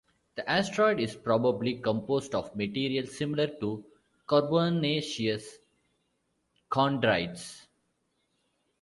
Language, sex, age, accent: English, male, 40-49, India and South Asia (India, Pakistan, Sri Lanka)